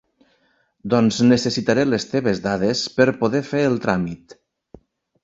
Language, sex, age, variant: Catalan, male, 40-49, Nord-Occidental